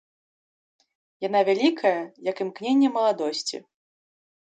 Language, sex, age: Belarusian, female, 19-29